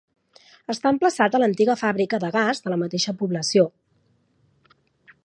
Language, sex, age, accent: Catalan, female, 30-39, central; nord-occidental